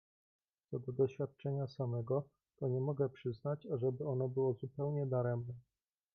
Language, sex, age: Polish, male, 19-29